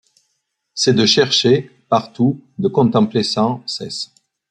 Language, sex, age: French, male, 40-49